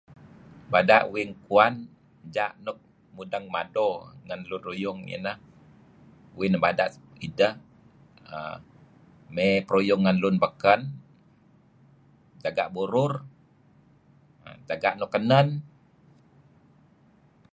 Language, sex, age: Kelabit, male, 50-59